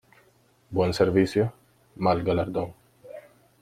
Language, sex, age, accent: Spanish, male, 19-29, América central